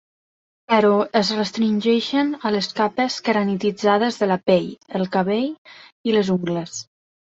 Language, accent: Catalan, valencià